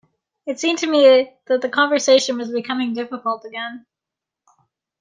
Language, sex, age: English, female, 30-39